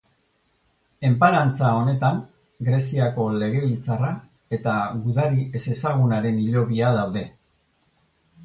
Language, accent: Basque, Erdialdekoa edo Nafarra (Gipuzkoa, Nafarroa)